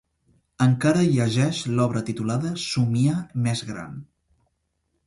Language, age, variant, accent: Catalan, under 19, Central, central